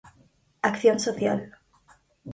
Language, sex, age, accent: Galician, female, 19-29, Normativo (estándar)